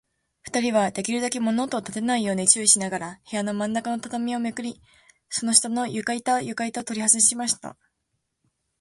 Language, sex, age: Japanese, female, under 19